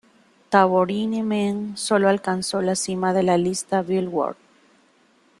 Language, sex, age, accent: Spanish, female, 40-49, América central